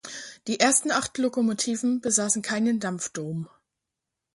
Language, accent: German, Deutschland Deutsch